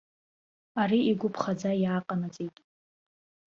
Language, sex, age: Abkhazian, female, under 19